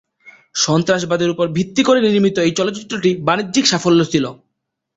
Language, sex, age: Bengali, male, 19-29